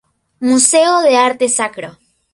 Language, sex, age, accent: Spanish, female, under 19, Andino-Pacífico: Colombia, Perú, Ecuador, oeste de Bolivia y Venezuela andina